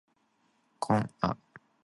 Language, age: Cantonese, 19-29